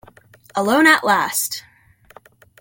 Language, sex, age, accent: English, male, under 19, United States English